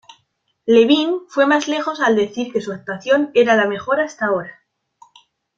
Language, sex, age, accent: Spanish, female, 19-29, España: Norte peninsular (Asturias, Castilla y León, Cantabria, País Vasco, Navarra, Aragón, La Rioja, Guadalajara, Cuenca)